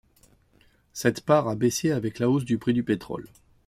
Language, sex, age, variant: French, male, 50-59, Français de métropole